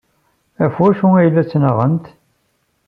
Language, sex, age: Kabyle, male, 40-49